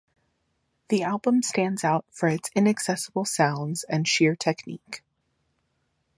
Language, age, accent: English, 19-29, United States English